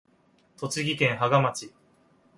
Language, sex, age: Japanese, male, 19-29